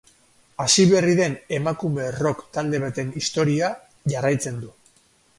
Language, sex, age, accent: Basque, male, 40-49, Mendebalekoa (Araba, Bizkaia, Gipuzkoako mendebaleko herri batzuk)